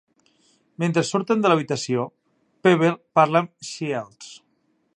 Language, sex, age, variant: Catalan, male, 30-39, Central